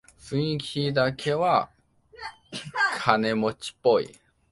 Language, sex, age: Japanese, male, 19-29